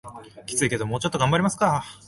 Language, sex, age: Japanese, male, 19-29